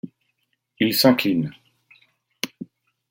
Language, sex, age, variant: French, male, 40-49, Français de métropole